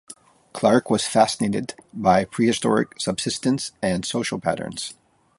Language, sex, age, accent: English, male, 40-49, United States English